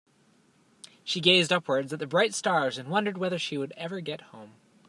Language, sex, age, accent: English, male, 30-39, Canadian English